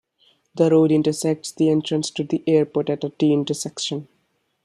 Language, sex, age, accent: English, male, under 19, India and South Asia (India, Pakistan, Sri Lanka)